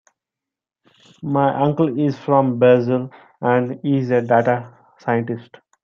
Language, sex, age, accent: English, male, 19-29, India and South Asia (India, Pakistan, Sri Lanka)